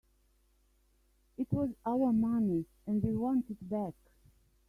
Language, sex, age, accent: English, female, 50-59, Australian English